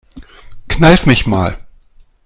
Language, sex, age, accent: German, male, 40-49, Deutschland Deutsch